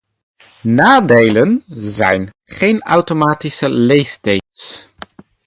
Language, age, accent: Dutch, 19-29, Nederlands Nederlands